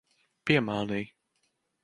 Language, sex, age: Latvian, male, under 19